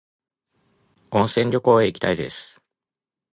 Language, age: Japanese, 40-49